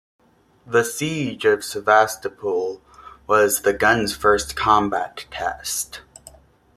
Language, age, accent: English, 19-29, United States English